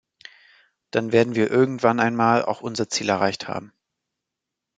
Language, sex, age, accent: German, male, 19-29, Deutschland Deutsch